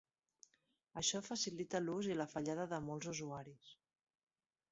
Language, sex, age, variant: Catalan, female, 30-39, Central